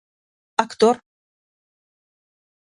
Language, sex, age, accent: Galician, female, 19-29, Oriental (común en zona oriental); Normativo (estándar)